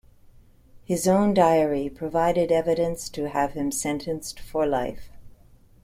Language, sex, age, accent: English, female, 60-69, United States English